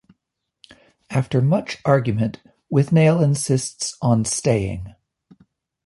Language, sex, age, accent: English, male, 50-59, United States English